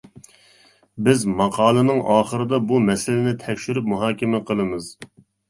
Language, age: Uyghur, 40-49